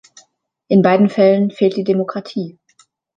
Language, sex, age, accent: German, female, 19-29, Deutschland Deutsch